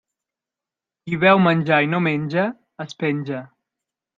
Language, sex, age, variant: Catalan, male, 19-29, Central